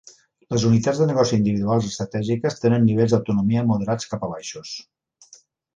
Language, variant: Catalan, Central